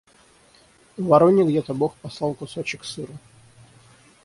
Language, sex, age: Russian, male, 30-39